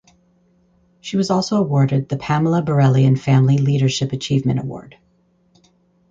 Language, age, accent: English, 40-49, United States English